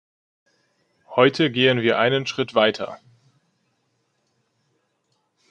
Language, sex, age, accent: German, male, 19-29, Deutschland Deutsch